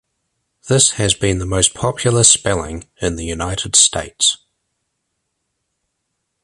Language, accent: English, New Zealand English